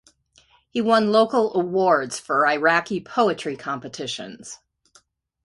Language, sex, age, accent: English, female, 50-59, United States English